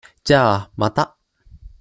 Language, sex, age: Japanese, male, 19-29